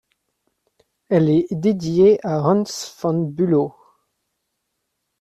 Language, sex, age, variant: French, male, under 19, Français de métropole